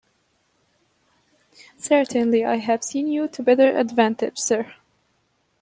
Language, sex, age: English, female, 19-29